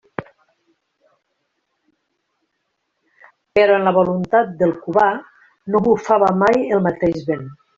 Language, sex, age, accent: Catalan, female, 50-59, valencià